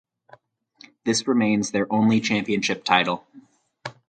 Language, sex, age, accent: English, male, 30-39, United States English